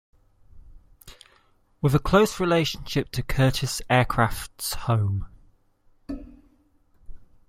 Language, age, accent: English, 30-39, England English